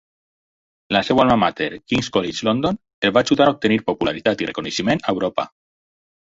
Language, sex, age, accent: Catalan, male, 40-49, valencià